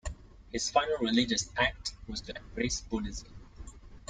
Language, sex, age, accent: English, male, 19-29, Singaporean English